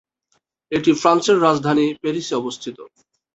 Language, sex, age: Bengali, male, 19-29